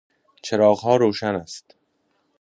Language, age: Persian, 30-39